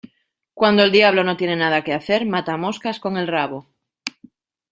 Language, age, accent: Spanish, 30-39, España: Norte peninsular (Asturias, Castilla y León, Cantabria, País Vasco, Navarra, Aragón, La Rioja, Guadalajara, Cuenca)